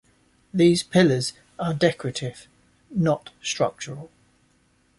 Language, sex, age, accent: English, male, 30-39, England English